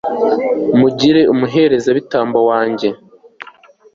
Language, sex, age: Kinyarwanda, male, 19-29